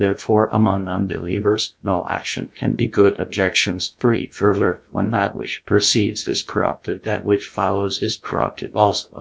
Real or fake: fake